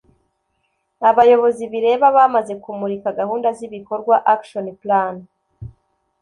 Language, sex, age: Kinyarwanda, female, 19-29